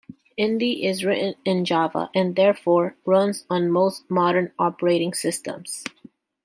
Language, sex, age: English, female, 19-29